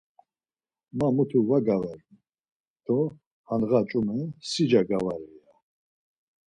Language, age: Laz, 60-69